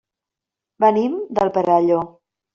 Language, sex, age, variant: Catalan, female, 50-59, Central